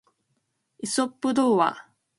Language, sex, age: Japanese, female, 19-29